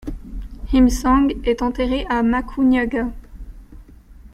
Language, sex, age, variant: French, female, 19-29, Français de métropole